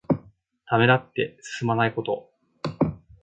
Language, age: Japanese, 19-29